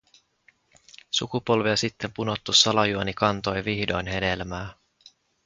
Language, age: Finnish, 19-29